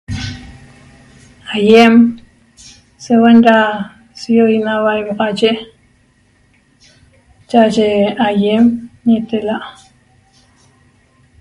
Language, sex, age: Toba, female, 40-49